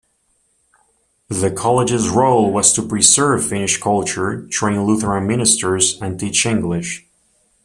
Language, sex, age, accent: English, male, 19-29, United States English